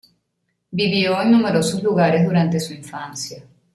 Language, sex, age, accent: Spanish, female, 40-49, Caribe: Cuba, Venezuela, Puerto Rico, República Dominicana, Panamá, Colombia caribeña, México caribeño, Costa del golfo de México